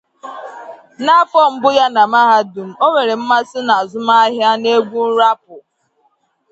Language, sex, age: Igbo, female, 19-29